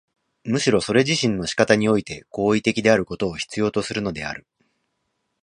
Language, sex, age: Japanese, male, 30-39